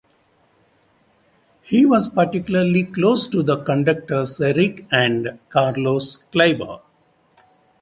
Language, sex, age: English, male, 19-29